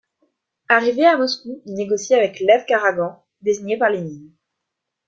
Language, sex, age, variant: French, female, under 19, Français de métropole